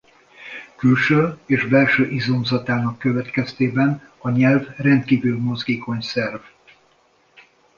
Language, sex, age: Hungarian, male, 60-69